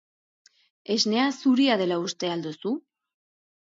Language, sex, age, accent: Basque, female, 40-49, Erdialdekoa edo Nafarra (Gipuzkoa, Nafarroa)